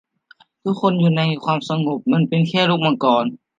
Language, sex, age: Thai, male, under 19